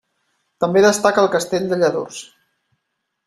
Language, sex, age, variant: Catalan, male, 30-39, Central